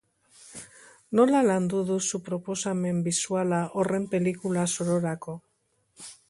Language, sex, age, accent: Basque, female, 60-69, Mendebalekoa (Araba, Bizkaia, Gipuzkoako mendebaleko herri batzuk)